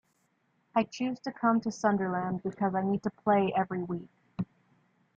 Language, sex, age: English, female, 19-29